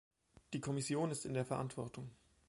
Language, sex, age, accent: German, male, 30-39, Deutschland Deutsch